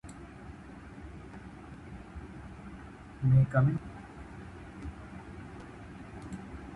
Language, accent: English, India and South Asia (India, Pakistan, Sri Lanka)